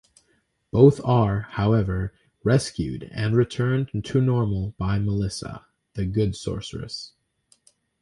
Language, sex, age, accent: English, male, under 19, United States English